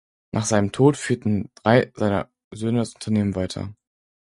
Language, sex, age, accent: German, male, under 19, Deutschland Deutsch